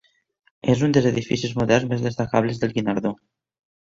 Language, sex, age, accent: Catalan, male, 19-29, valencià